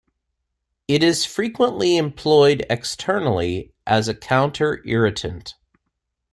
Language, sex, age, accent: English, male, 40-49, United States English